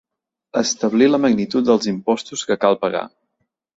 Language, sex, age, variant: Catalan, male, 30-39, Central